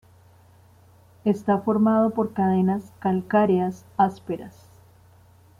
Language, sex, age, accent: Spanish, female, 40-49, Andino-Pacífico: Colombia, Perú, Ecuador, oeste de Bolivia y Venezuela andina